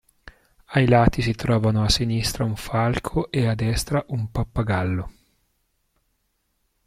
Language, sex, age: Italian, male, 40-49